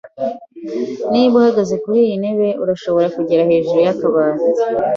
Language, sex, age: Kinyarwanda, female, 19-29